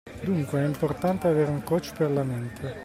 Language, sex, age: Italian, male, 40-49